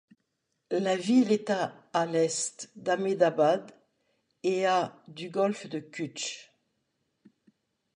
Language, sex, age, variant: French, female, 60-69, Français de métropole